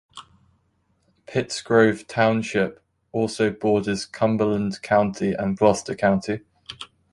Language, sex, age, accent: English, male, 19-29, England English